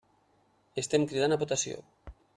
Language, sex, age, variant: Catalan, male, 30-39, Nord-Occidental